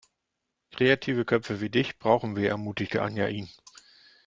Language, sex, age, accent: German, male, 40-49, Deutschland Deutsch